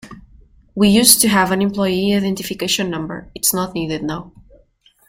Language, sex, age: English, female, 19-29